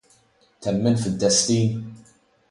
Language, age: Maltese, 19-29